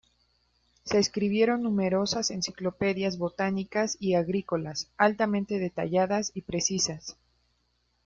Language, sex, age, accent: Spanish, female, 19-29, México